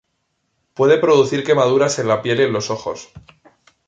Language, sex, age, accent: Spanish, male, 30-39, España: Norte peninsular (Asturias, Castilla y León, Cantabria, País Vasco, Navarra, Aragón, La Rioja, Guadalajara, Cuenca)